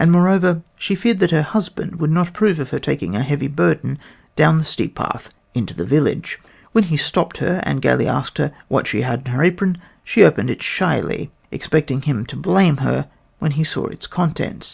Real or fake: real